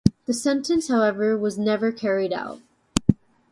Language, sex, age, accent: English, female, 19-29, United States English